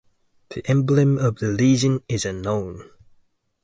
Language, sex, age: English, male, 19-29